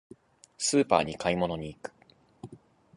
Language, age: Japanese, 19-29